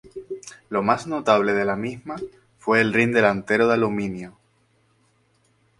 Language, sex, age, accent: Spanish, male, 19-29, España: Islas Canarias